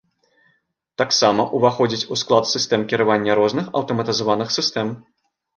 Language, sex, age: Belarusian, male, 30-39